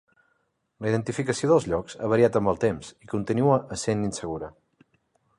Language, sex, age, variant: Catalan, male, 30-39, Central